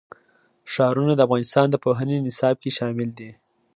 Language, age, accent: Pashto, 19-29, معیاري پښتو